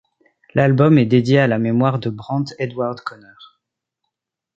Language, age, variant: French, 19-29, Français de métropole